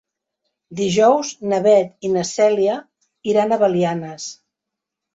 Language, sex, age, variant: Catalan, female, 50-59, Central